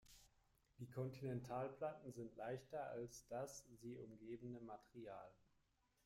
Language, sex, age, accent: German, male, 30-39, Deutschland Deutsch